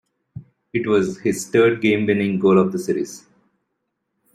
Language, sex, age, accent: English, male, 30-39, India and South Asia (India, Pakistan, Sri Lanka)